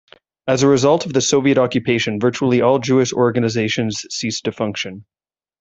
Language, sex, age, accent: English, male, 30-39, Canadian English